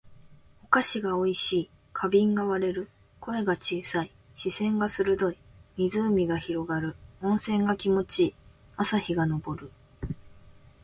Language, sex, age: Japanese, female, 19-29